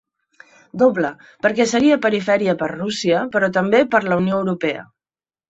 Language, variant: Catalan, Central